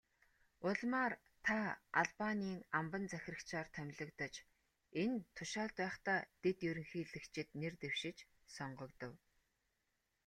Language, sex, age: Mongolian, female, 30-39